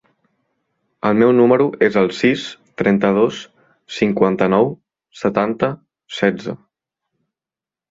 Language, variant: Catalan, Central